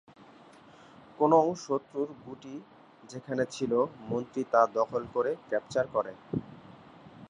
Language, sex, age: Bengali, male, 19-29